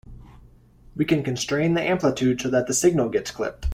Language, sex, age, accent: English, male, 30-39, United States English